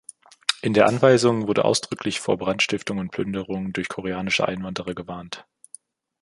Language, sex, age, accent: German, male, 19-29, Deutschland Deutsch